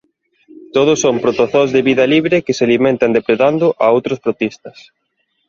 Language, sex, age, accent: Galician, male, 30-39, Normativo (estándar)